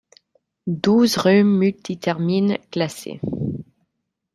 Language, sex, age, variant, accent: French, female, 30-39, Français d'Amérique du Nord, Français des États-Unis